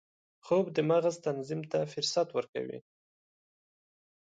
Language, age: Pashto, 30-39